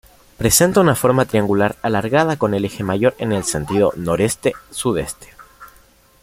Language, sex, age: Spanish, male, under 19